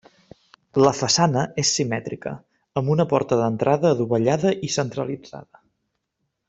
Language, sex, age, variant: Catalan, male, 19-29, Central